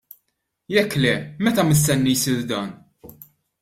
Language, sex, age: Maltese, male, 30-39